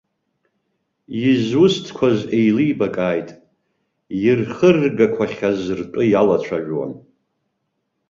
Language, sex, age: Abkhazian, male, 50-59